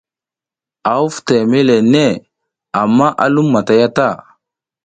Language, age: South Giziga, 30-39